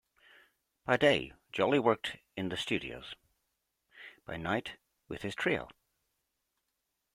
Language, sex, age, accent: English, male, 60-69, Irish English